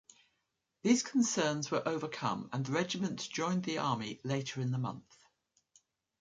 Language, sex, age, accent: English, female, 60-69, England English